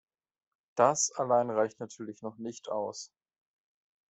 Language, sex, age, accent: German, male, 30-39, Deutschland Deutsch